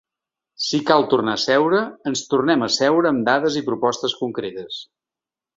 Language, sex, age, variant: Catalan, male, 60-69, Central